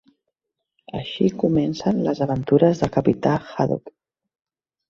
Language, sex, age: Catalan, female, 40-49